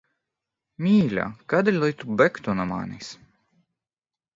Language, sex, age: Latvian, male, 19-29